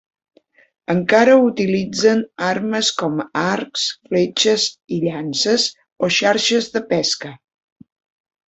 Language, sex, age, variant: Catalan, female, 50-59, Central